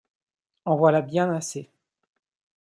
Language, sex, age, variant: French, male, 50-59, Français de métropole